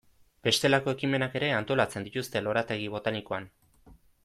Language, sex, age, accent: Basque, male, 19-29, Erdialdekoa edo Nafarra (Gipuzkoa, Nafarroa)